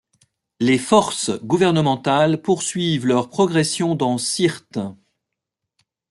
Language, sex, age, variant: French, male, 50-59, Français de métropole